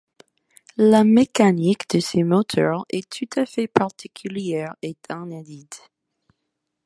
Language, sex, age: French, female, 19-29